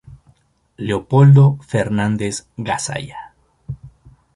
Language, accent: Spanish, México